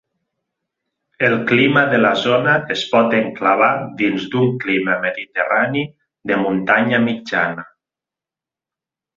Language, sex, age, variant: Catalan, male, 40-49, Nord-Occidental